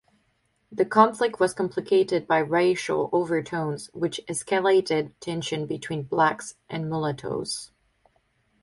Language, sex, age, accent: English, female, 19-29, United States English